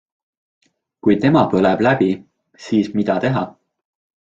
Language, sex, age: Estonian, male, 19-29